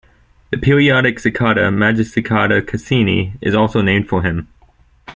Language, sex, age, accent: English, male, under 19, United States English